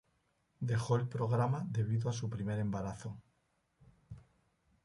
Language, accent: Spanish, España: Centro-Sur peninsular (Madrid, Toledo, Castilla-La Mancha)